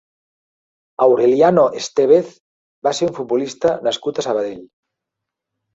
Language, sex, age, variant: Catalan, male, 60-69, Central